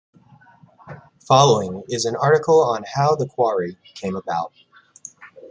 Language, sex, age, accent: English, male, 40-49, United States English